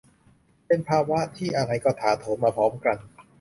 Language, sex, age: Thai, male, 19-29